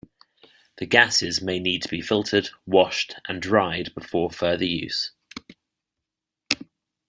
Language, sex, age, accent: English, male, 30-39, England English